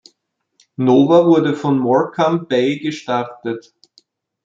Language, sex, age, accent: German, male, 40-49, Österreichisches Deutsch